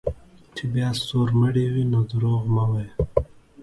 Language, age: Pashto, 19-29